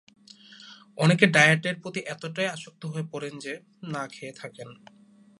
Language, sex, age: Bengali, male, 19-29